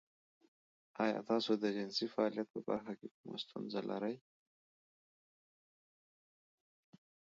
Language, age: Pashto, 30-39